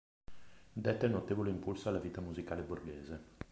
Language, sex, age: Italian, male, 40-49